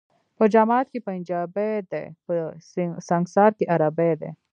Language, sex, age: Pashto, female, 19-29